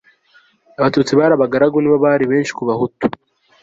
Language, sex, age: Kinyarwanda, male, 19-29